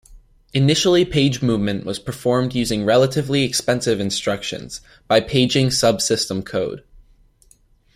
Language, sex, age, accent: English, male, under 19, United States English